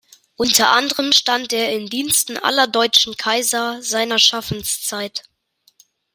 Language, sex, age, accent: German, male, under 19, Deutschland Deutsch